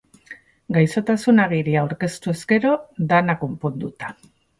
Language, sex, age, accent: Basque, female, 40-49, Mendebalekoa (Araba, Bizkaia, Gipuzkoako mendebaleko herri batzuk)